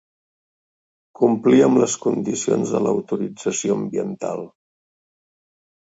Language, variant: Catalan, Central